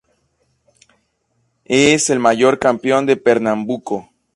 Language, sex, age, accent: Spanish, male, 19-29, México